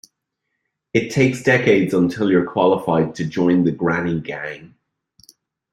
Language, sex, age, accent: English, male, 40-49, Irish English